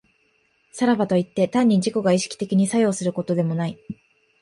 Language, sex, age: Japanese, female, 19-29